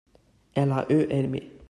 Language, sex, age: French, male, under 19